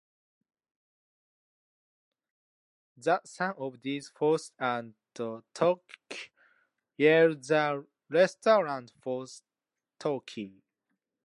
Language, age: English, 19-29